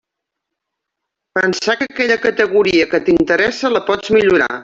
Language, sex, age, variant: Catalan, female, 40-49, Central